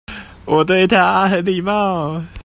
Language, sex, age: Chinese, male, 19-29